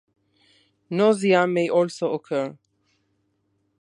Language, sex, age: English, female, 50-59